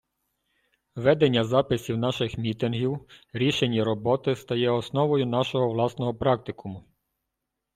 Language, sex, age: Ukrainian, male, 30-39